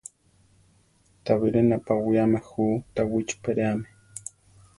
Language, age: Central Tarahumara, 19-29